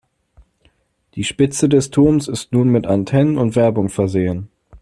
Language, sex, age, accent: German, male, 19-29, Deutschland Deutsch